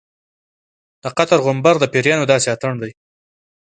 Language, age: Pashto, 19-29